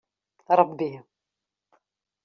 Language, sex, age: Kabyle, female, 30-39